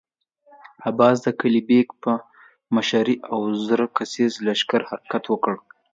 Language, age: Pashto, 19-29